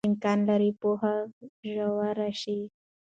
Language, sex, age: Pashto, female, 19-29